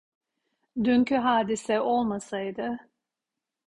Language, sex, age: Turkish, female, 40-49